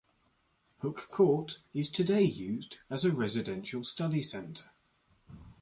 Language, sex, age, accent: English, male, 30-39, England English